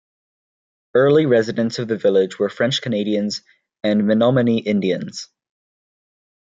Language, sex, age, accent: English, male, under 19, United States English